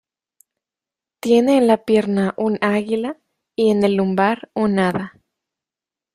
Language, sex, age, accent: Spanish, female, 19-29, América central